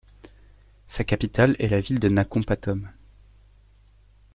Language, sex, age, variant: French, male, 19-29, Français de métropole